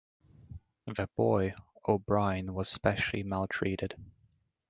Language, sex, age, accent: English, male, 19-29, England English